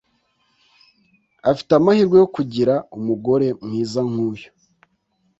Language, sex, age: Kinyarwanda, male, 50-59